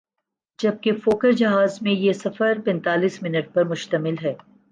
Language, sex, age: Urdu, male, 19-29